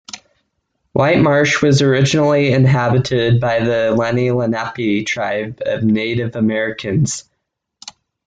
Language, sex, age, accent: English, male, under 19, United States English